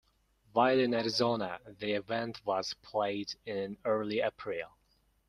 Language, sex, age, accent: English, male, 30-39, United States English